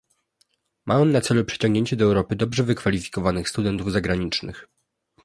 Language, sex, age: Polish, male, 19-29